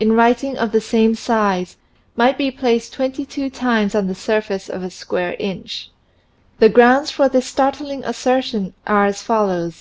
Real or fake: real